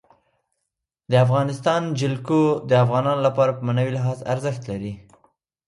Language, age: Pashto, 19-29